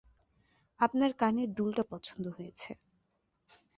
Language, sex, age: Bengali, female, 19-29